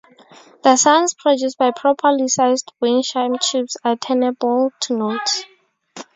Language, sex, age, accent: English, female, 19-29, Southern African (South Africa, Zimbabwe, Namibia)